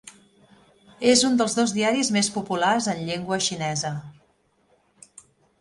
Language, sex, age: Catalan, female, 50-59